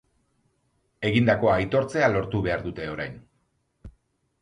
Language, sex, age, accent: Basque, male, 40-49, Mendebalekoa (Araba, Bizkaia, Gipuzkoako mendebaleko herri batzuk)